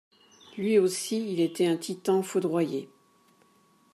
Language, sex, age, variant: French, female, 40-49, Français de métropole